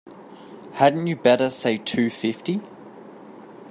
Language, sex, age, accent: English, male, 19-29, Australian English